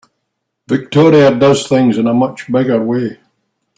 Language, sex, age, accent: English, male, 50-59, Scottish English